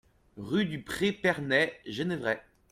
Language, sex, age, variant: French, male, 19-29, Français de métropole